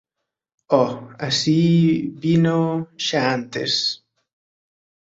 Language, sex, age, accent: Galician, male, 19-29, Central (sen gheada)